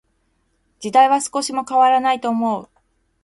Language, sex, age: Japanese, female, 40-49